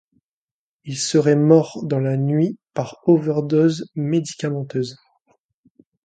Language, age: French, 19-29